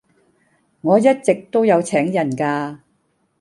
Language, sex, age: Cantonese, female, 60-69